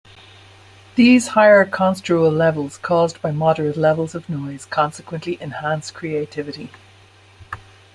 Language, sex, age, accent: English, female, 50-59, Irish English